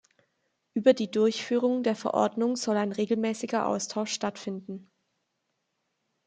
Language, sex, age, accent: German, female, 19-29, Deutschland Deutsch